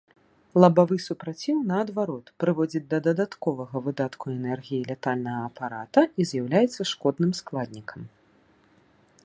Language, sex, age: Belarusian, female, 30-39